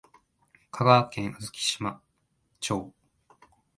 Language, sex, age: Japanese, male, 19-29